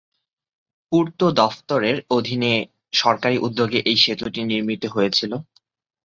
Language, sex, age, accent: Bengali, male, 19-29, Bangladeshi